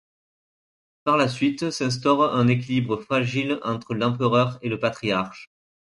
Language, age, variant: French, 30-39, Français de métropole